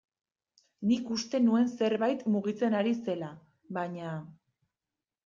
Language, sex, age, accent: Basque, female, 19-29, Erdialdekoa edo Nafarra (Gipuzkoa, Nafarroa)